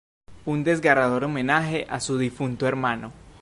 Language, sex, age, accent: Spanish, male, under 19, Andino-Pacífico: Colombia, Perú, Ecuador, oeste de Bolivia y Venezuela andina